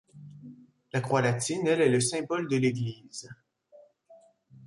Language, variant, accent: French, Français d'Amérique du Nord, Français du Canada